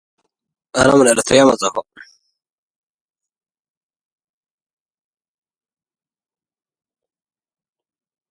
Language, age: English, 30-39